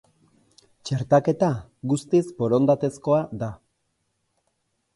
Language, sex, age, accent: Basque, male, 40-49, Erdialdekoa edo Nafarra (Gipuzkoa, Nafarroa)